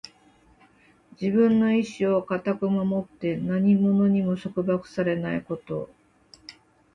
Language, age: Japanese, 30-39